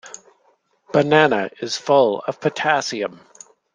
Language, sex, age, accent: English, male, 30-39, United States English